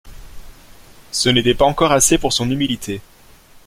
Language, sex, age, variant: French, male, 19-29, Français de métropole